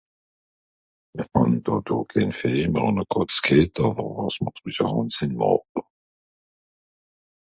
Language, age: Swiss German, 70-79